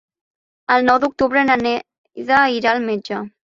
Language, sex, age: Catalan, female, under 19